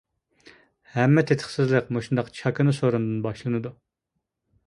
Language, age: Uyghur, 40-49